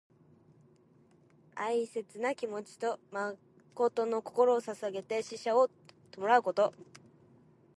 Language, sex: Japanese, female